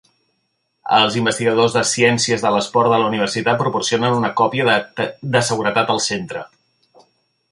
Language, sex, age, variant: Catalan, male, 40-49, Central